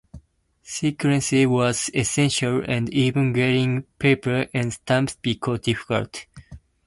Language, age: English, 19-29